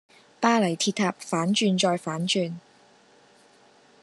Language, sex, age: Cantonese, female, 19-29